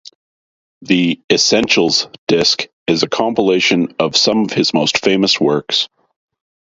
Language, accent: English, Canadian English